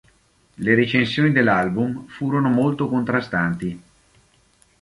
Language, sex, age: Italian, male, 50-59